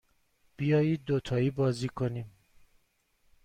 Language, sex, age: Persian, male, 30-39